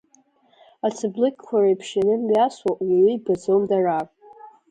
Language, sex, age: Abkhazian, female, under 19